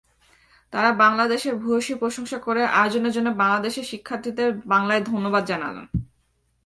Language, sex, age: Bengali, female, 19-29